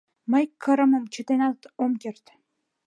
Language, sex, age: Mari, female, 19-29